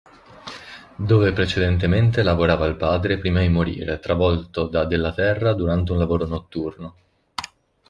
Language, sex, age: Italian, male, 30-39